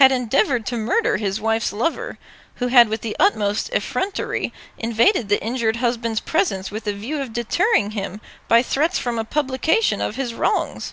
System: none